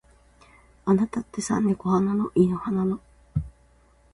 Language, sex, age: Japanese, female, 30-39